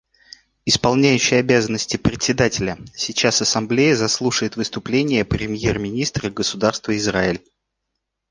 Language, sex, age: Russian, male, 40-49